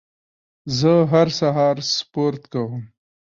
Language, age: Pashto, 19-29